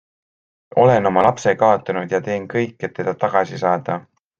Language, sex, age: Estonian, male, 19-29